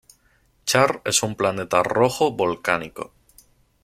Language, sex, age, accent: Spanish, male, 19-29, España: Centro-Sur peninsular (Madrid, Toledo, Castilla-La Mancha)